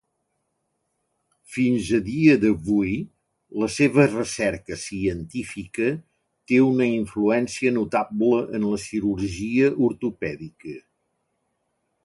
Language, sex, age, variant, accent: Catalan, male, 60-69, Central, central